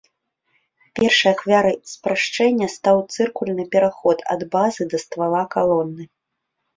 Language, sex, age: Belarusian, female, 30-39